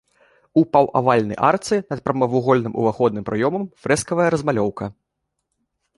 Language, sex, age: Belarusian, male, under 19